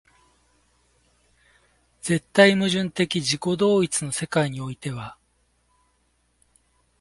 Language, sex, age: Japanese, male, 50-59